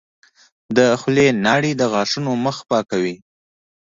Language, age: Pashto, 19-29